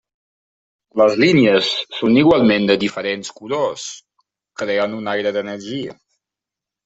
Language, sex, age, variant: Catalan, male, 19-29, Septentrional